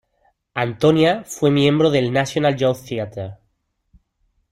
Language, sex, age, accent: Spanish, male, 30-39, España: Sur peninsular (Andalucia, Extremadura, Murcia)